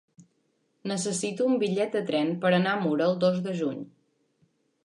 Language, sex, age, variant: Catalan, female, under 19, Central